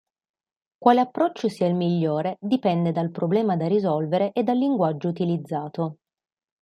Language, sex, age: Italian, female, 19-29